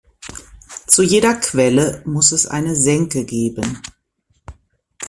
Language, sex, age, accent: German, female, 40-49, Deutschland Deutsch